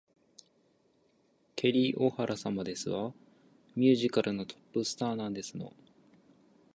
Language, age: Japanese, 19-29